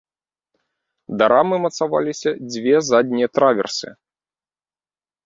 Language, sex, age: Belarusian, male, 30-39